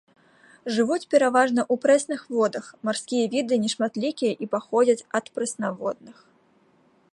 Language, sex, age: Belarusian, female, 19-29